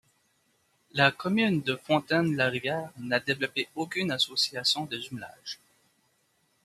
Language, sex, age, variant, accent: French, male, 30-39, Français d'Amérique du Nord, Français du Canada